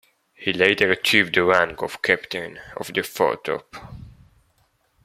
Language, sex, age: English, male, under 19